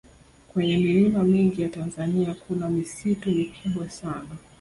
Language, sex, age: Swahili, female, 30-39